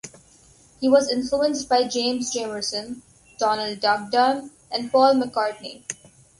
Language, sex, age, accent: English, female, under 19, India and South Asia (India, Pakistan, Sri Lanka)